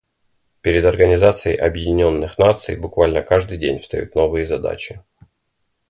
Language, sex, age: Russian, male, 30-39